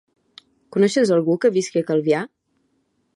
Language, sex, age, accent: Catalan, female, 19-29, balear; central